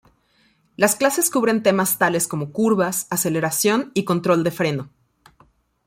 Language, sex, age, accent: Spanish, female, 40-49, México